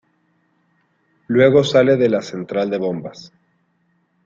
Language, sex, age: Spanish, male, 40-49